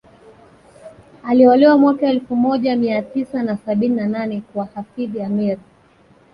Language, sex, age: Swahili, female, 30-39